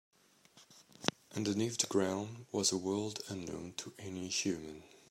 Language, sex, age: English, male, 30-39